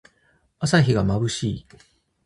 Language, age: Japanese, 40-49